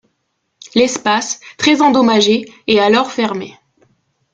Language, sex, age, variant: French, female, 19-29, Français de métropole